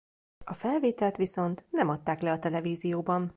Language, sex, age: Hungarian, female, 19-29